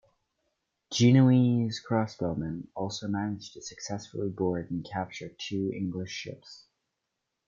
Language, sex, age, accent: English, male, under 19, United States English